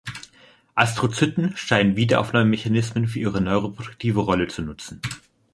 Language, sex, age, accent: German, male, 19-29, Deutschland Deutsch